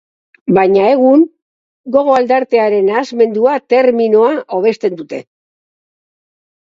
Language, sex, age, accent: Basque, male, 50-59, Erdialdekoa edo Nafarra (Gipuzkoa, Nafarroa)